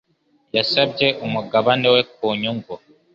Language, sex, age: Kinyarwanda, male, 19-29